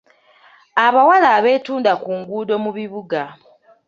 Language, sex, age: Ganda, female, 19-29